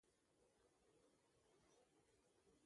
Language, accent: Basque, Mendebalekoa (Araba, Bizkaia, Gipuzkoako mendebaleko herri batzuk)